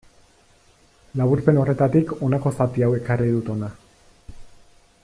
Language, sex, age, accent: Basque, male, 30-39, Erdialdekoa edo Nafarra (Gipuzkoa, Nafarroa)